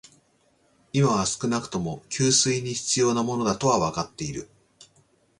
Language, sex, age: Japanese, male, 40-49